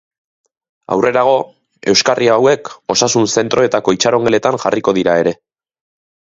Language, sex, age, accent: Basque, male, 30-39, Mendebalekoa (Araba, Bizkaia, Gipuzkoako mendebaleko herri batzuk)